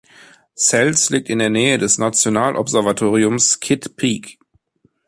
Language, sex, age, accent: German, male, 30-39, Deutschland Deutsch